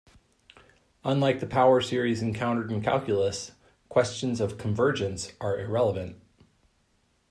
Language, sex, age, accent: English, male, 40-49, United States English